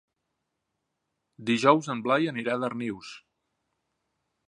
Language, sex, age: Catalan, male, 50-59